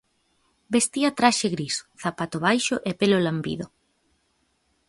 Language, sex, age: Galician, female, 19-29